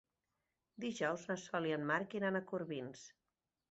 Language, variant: Catalan, Central